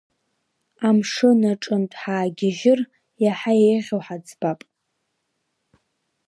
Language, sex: Abkhazian, female